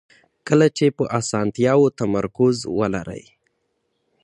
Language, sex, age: Pashto, male, under 19